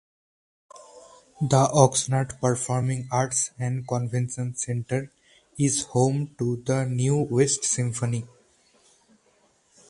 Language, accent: English, India and South Asia (India, Pakistan, Sri Lanka)